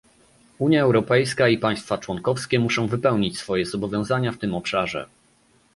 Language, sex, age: Polish, male, 30-39